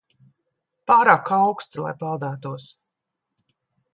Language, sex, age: Latvian, female, 60-69